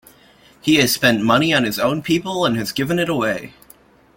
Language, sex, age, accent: English, male, under 19, Canadian English